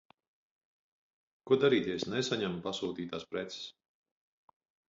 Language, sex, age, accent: Latvian, male, 50-59, Vidus dialekts